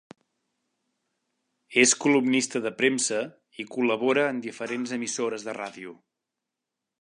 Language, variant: Catalan, Central